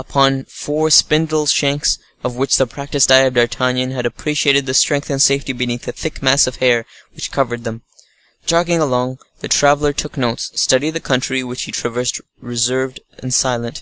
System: none